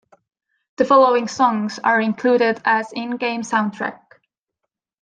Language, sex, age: English, female, 19-29